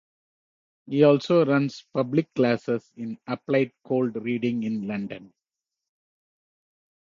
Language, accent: English, India and South Asia (India, Pakistan, Sri Lanka)